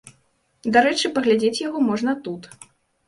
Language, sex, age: Belarusian, female, 19-29